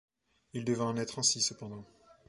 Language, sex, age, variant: French, male, 19-29, Français de métropole